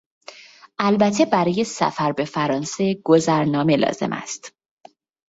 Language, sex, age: Persian, female, 19-29